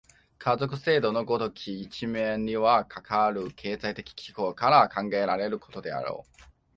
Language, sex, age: Japanese, male, 19-29